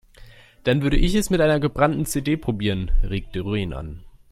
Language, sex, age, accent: German, male, 19-29, Deutschland Deutsch